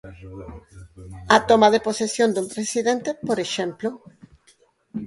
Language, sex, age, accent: Galician, female, 50-59, Normativo (estándar)